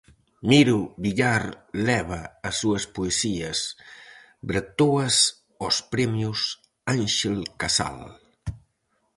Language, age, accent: Galician, 50-59, Central (gheada)